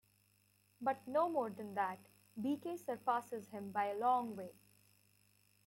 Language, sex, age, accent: English, female, 19-29, India and South Asia (India, Pakistan, Sri Lanka)